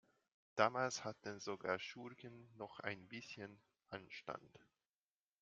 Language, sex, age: German, male, 30-39